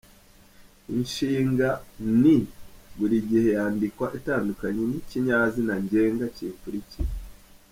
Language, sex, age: Kinyarwanda, male, 30-39